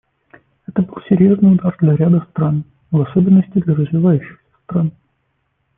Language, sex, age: Russian, male, 30-39